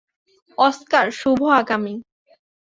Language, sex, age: Bengali, female, 19-29